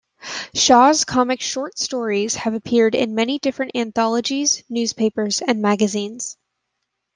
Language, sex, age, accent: English, female, 19-29, United States English